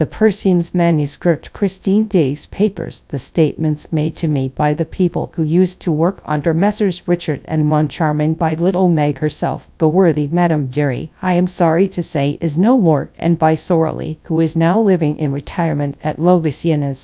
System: TTS, GradTTS